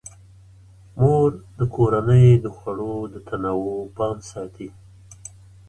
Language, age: Pashto, 60-69